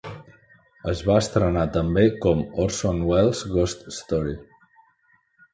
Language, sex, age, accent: Catalan, male, 40-49, Empordanès